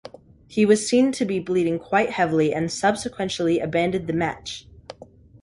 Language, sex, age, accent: English, male, under 19, United States English